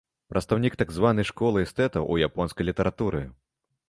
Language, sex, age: Belarusian, male, 19-29